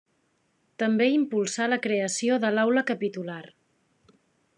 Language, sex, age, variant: Catalan, female, 40-49, Central